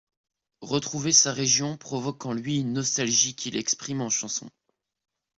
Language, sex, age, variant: French, male, under 19, Français de métropole